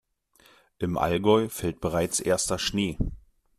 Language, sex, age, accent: German, male, 30-39, Deutschland Deutsch